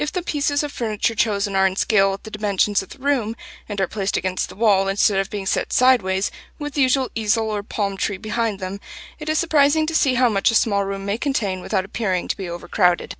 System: none